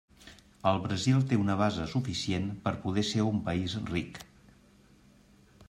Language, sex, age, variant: Catalan, male, 50-59, Central